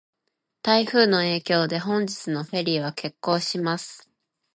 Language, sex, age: Japanese, female, 19-29